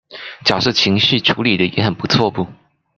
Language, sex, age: Chinese, male, 19-29